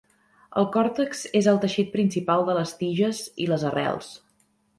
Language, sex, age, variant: Catalan, female, 30-39, Central